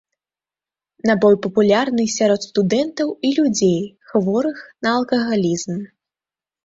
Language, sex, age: Belarusian, female, under 19